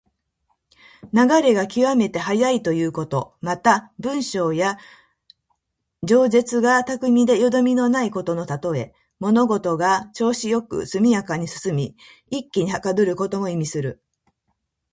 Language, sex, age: Japanese, female, 50-59